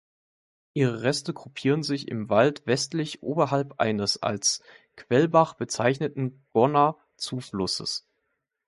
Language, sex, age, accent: German, male, 19-29, Deutschland Deutsch